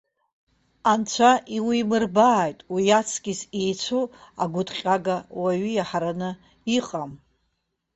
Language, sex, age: Abkhazian, female, 50-59